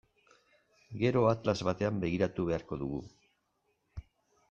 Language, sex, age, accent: Basque, male, 60-69, Erdialdekoa edo Nafarra (Gipuzkoa, Nafarroa)